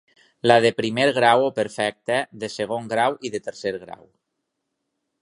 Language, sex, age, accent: Catalan, male, 30-39, valencià